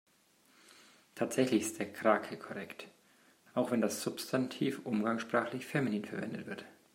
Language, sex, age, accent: German, male, 30-39, Deutschland Deutsch